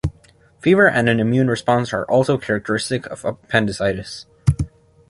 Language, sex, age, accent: English, male, under 19, United States English